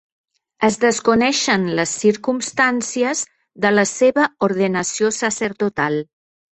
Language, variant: Catalan, Septentrional